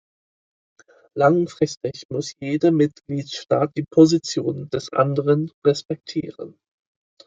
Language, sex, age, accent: German, male, 19-29, Britisches Deutsch